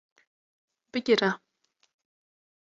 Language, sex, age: Kurdish, female, 19-29